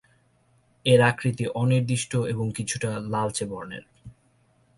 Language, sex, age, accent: Bengali, male, 19-29, Native